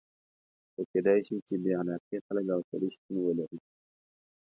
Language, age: Pashto, 30-39